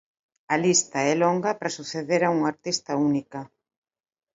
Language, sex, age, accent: Galician, female, 50-59, Normativo (estándar)